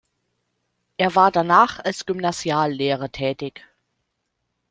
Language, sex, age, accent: German, female, 30-39, Deutschland Deutsch